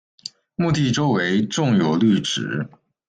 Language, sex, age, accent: Chinese, male, 19-29, 出生地：山东省